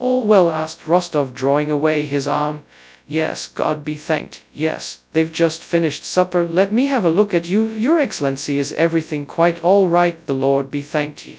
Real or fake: fake